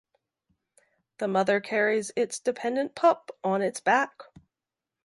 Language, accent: English, Canadian English